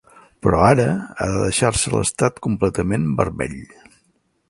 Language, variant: Catalan, Central